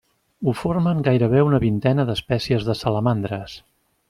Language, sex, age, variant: Catalan, male, 50-59, Central